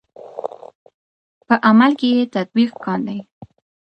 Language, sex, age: Pashto, female, 19-29